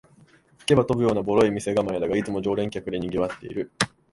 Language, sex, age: Japanese, male, 19-29